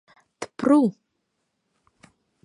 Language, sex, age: Mari, female, 19-29